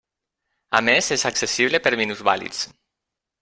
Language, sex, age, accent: Catalan, male, 40-49, valencià